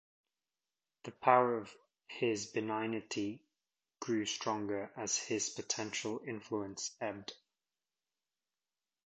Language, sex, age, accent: English, male, 30-39, England English